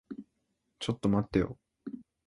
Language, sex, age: Japanese, male, 19-29